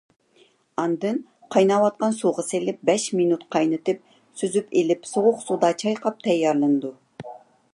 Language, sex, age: Uyghur, female, 30-39